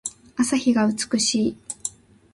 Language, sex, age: Japanese, female, 19-29